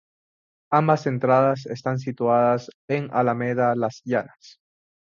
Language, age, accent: Spanish, 19-29, España: Islas Canarias